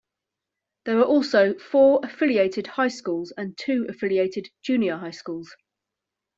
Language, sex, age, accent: English, female, 40-49, England English